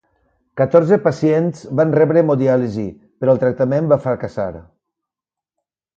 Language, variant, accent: Catalan, Valencià meridional, valencià